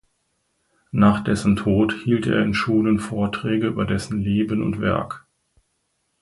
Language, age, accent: German, 50-59, Deutschland Deutsch